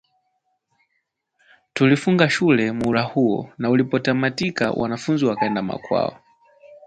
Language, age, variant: Swahili, 19-29, Kiswahili cha Bara ya Tanzania